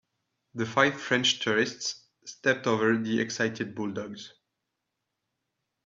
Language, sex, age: English, male, 19-29